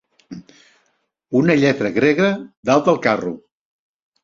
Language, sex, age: Catalan, male, 70-79